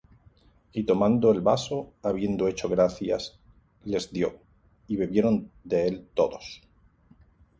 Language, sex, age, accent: Spanish, male, 40-49, España: Sur peninsular (Andalucia, Extremadura, Murcia)